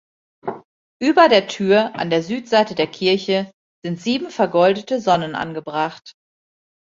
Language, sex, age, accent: German, female, 40-49, Deutschland Deutsch